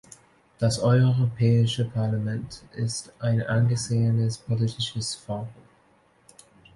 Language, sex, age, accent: German, male, 19-29, Deutschland Deutsch